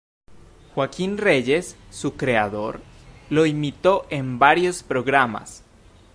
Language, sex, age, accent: Spanish, male, under 19, Andino-Pacífico: Colombia, Perú, Ecuador, oeste de Bolivia y Venezuela andina